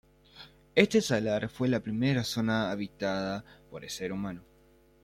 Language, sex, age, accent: Spanish, male, under 19, Rioplatense: Argentina, Uruguay, este de Bolivia, Paraguay